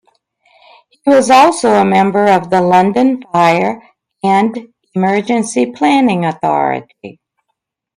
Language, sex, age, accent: English, female, 70-79, United States English